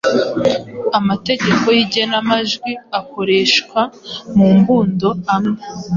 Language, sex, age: Kinyarwanda, female, 19-29